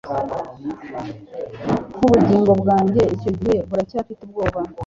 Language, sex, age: Kinyarwanda, female, 40-49